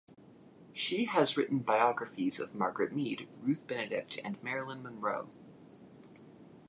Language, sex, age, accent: English, male, 19-29, United States English